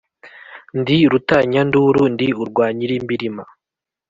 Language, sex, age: Kinyarwanda, male, 19-29